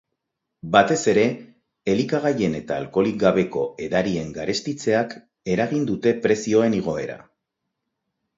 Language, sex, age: Basque, male, 40-49